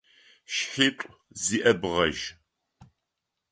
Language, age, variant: Adyghe, 60-69, Адыгабзэ (Кирил, пстэумэ зэдыряе)